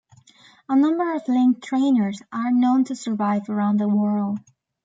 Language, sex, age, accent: English, female, 19-29, Irish English